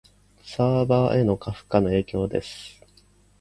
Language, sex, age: Japanese, male, 40-49